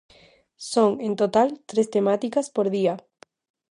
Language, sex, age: Galician, female, 19-29